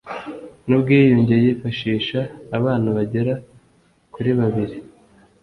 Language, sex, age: Kinyarwanda, male, 19-29